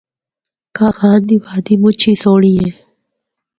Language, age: Northern Hindko, 30-39